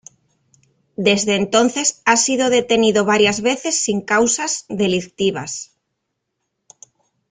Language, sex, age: Spanish, female, 40-49